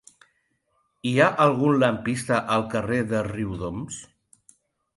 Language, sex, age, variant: Catalan, male, 50-59, Central